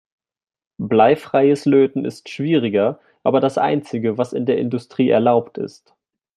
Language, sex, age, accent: German, male, 19-29, Deutschland Deutsch